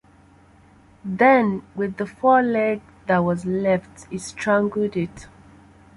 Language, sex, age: English, female, 30-39